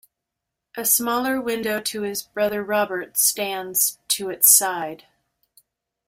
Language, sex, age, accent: English, female, 50-59, United States English